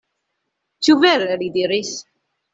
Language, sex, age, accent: Esperanto, female, 19-29, Internacia